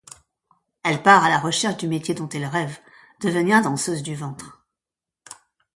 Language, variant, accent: French, Français de métropole, Français de l'ouest de la France